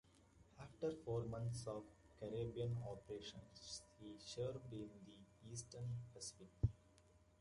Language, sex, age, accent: English, male, 19-29, United States English